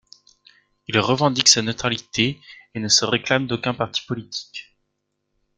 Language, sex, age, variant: French, male, 19-29, Français de métropole